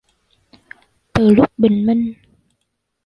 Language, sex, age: Vietnamese, female, 19-29